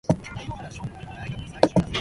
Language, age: English, under 19